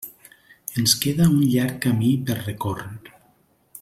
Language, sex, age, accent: Catalan, male, 40-49, valencià